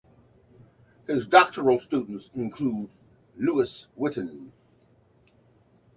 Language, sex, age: English, male, 60-69